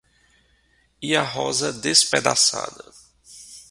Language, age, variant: Portuguese, 30-39, Portuguese (Brasil)